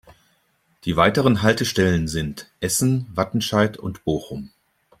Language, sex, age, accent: German, male, 40-49, Deutschland Deutsch